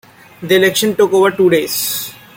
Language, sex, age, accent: English, male, 19-29, India and South Asia (India, Pakistan, Sri Lanka)